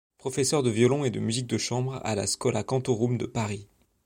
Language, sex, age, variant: French, male, 30-39, Français de métropole